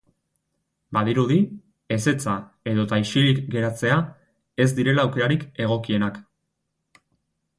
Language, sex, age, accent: Basque, male, 19-29, Erdialdekoa edo Nafarra (Gipuzkoa, Nafarroa)